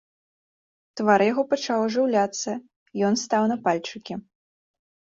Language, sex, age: Belarusian, female, 19-29